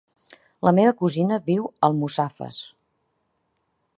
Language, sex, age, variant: Catalan, female, 40-49, Central